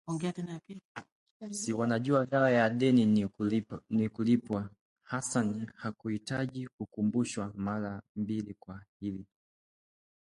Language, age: Swahili, 19-29